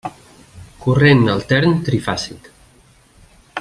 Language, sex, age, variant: Catalan, male, 50-59, Central